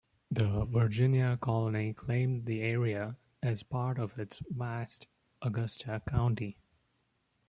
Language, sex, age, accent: English, male, 30-39, India and South Asia (India, Pakistan, Sri Lanka)